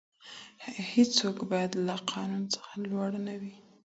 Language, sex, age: Pashto, female, 19-29